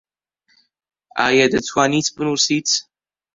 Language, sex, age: Central Kurdish, male, 19-29